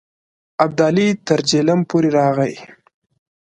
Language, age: Pashto, 19-29